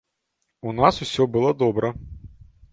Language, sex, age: Belarusian, male, 40-49